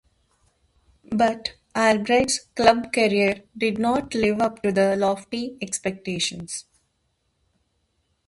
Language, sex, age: English, female, 30-39